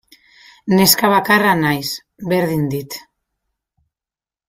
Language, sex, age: Basque, female, 30-39